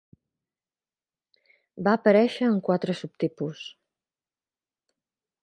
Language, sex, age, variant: Catalan, female, 50-59, Central